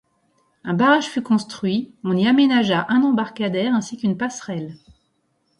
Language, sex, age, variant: French, female, 40-49, Français de métropole